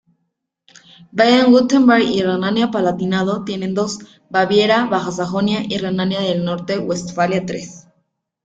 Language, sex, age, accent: Spanish, female, 19-29, México